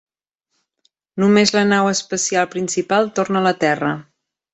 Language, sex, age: Catalan, female, 40-49